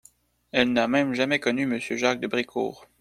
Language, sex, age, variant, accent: French, male, 19-29, Français d'Amérique du Nord, Français du Canada